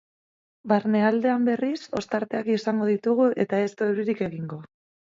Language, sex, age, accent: Basque, female, 30-39, Mendebalekoa (Araba, Bizkaia, Gipuzkoako mendebaleko herri batzuk)